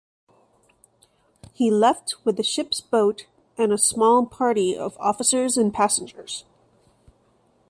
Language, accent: English, Filipino